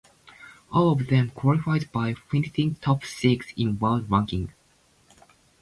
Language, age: English, 19-29